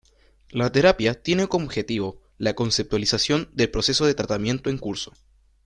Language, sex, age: Spanish, male, 19-29